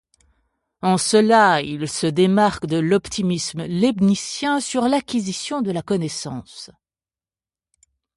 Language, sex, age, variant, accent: French, female, 40-49, Français d'Europe, Français de Suisse